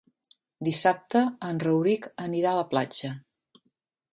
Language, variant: Catalan, Central